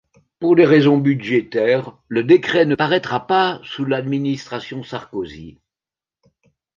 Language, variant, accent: French, Français d'Europe, Français de Belgique